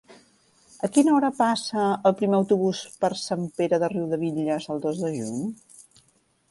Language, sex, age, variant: Catalan, female, 40-49, Central